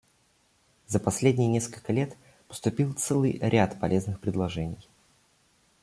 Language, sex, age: Russian, male, 19-29